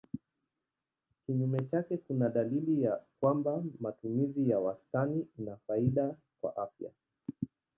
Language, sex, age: Swahili, male, 30-39